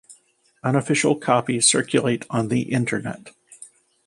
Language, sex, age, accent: English, male, 50-59, United States English